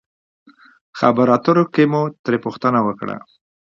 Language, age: Pashto, 50-59